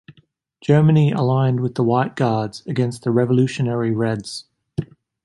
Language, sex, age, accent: English, male, 19-29, Australian English